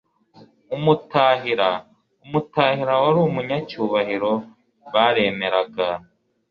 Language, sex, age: Kinyarwanda, male, 19-29